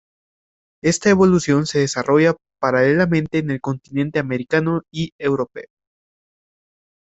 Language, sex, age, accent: Spanish, male, 19-29, América central